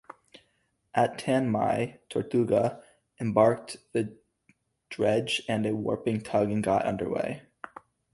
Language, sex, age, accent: English, male, 19-29, United States English